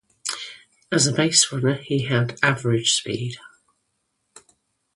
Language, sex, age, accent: English, female, 50-59, England English